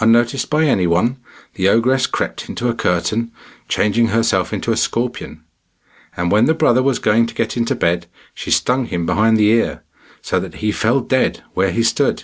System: none